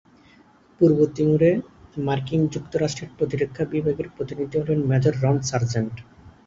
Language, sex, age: Bengali, male, 30-39